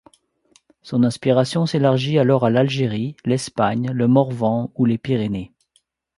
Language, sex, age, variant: French, male, 40-49, Français de métropole